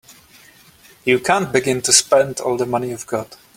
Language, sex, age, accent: English, male, 30-39, United States English